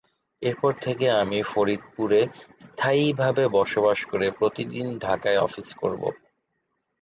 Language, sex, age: Bengali, male, 19-29